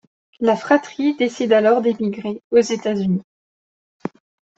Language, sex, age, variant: French, female, 19-29, Français de métropole